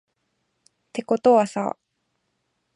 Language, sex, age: Japanese, female, 19-29